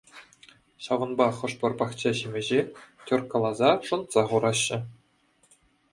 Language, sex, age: Chuvash, male, 19-29